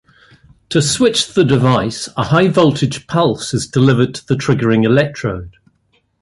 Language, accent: English, England English